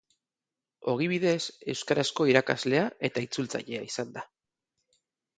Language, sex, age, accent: Basque, male, 40-49, Mendebalekoa (Araba, Bizkaia, Gipuzkoako mendebaleko herri batzuk)